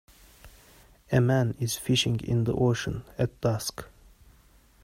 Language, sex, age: English, male, 19-29